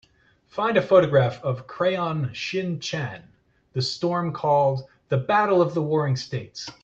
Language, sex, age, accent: English, male, 40-49, United States English